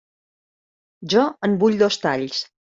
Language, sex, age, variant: Catalan, female, 40-49, Central